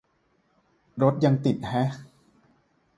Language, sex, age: Thai, male, 30-39